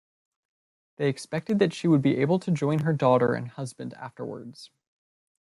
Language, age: English, 19-29